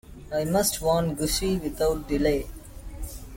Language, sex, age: English, male, under 19